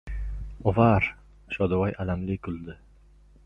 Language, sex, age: Uzbek, male, 19-29